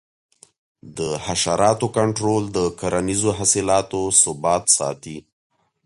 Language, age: Pashto, 30-39